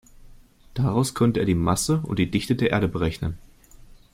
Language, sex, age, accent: German, male, 19-29, Deutschland Deutsch